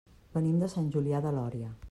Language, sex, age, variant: Catalan, female, 50-59, Central